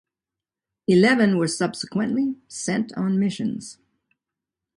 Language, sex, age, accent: English, female, 70-79, United States English